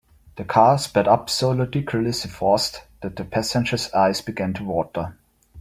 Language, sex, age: English, male, 19-29